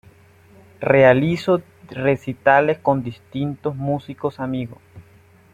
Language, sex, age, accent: Spanish, male, 30-39, Caribe: Cuba, Venezuela, Puerto Rico, República Dominicana, Panamá, Colombia caribeña, México caribeño, Costa del golfo de México